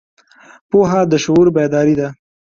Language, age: Pashto, 19-29